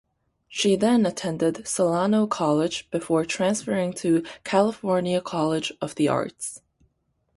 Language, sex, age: English, female, 19-29